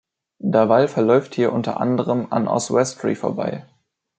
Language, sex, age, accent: German, male, under 19, Deutschland Deutsch